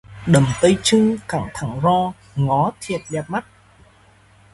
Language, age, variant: Vietnamese, 19-29, Hà Nội